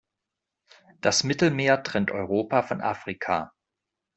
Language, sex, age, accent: German, male, 40-49, Deutschland Deutsch